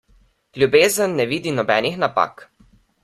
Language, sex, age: Slovenian, male, under 19